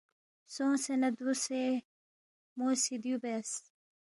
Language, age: Balti, 19-29